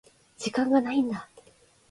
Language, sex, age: Japanese, female, 19-29